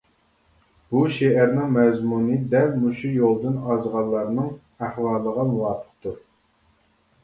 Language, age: Uyghur, 40-49